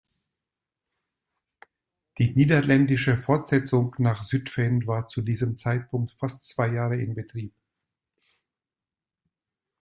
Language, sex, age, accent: German, male, 50-59, Deutschland Deutsch